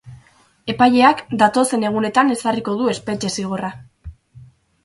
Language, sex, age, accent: Basque, female, under 19, Mendebalekoa (Araba, Bizkaia, Gipuzkoako mendebaleko herri batzuk)